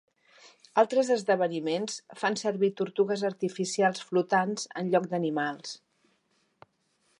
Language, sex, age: Catalan, female, 50-59